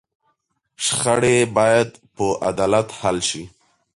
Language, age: Pashto, 30-39